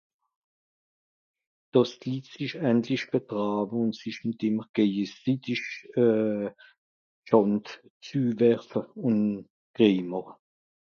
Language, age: Swiss German, 60-69